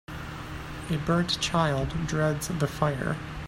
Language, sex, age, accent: English, male, 30-39, United States English